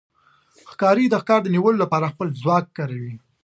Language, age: Pashto, 19-29